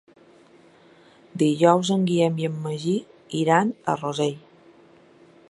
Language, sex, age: Catalan, female, 40-49